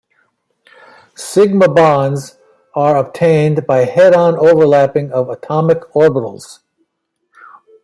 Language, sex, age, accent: English, male, 70-79, United States English